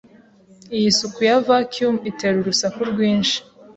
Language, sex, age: Kinyarwanda, female, 19-29